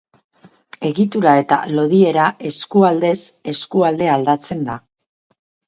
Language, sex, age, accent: Basque, female, 50-59, Erdialdekoa edo Nafarra (Gipuzkoa, Nafarroa)